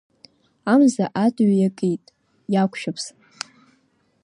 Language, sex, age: Abkhazian, female, 30-39